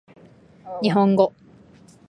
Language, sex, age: Japanese, female, under 19